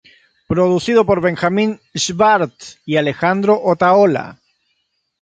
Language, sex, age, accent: Spanish, male, 40-49, Chileno: Chile, Cuyo